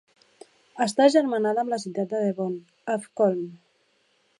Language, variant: Catalan, Central